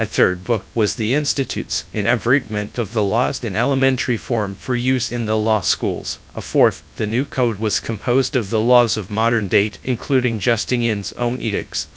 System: TTS, GradTTS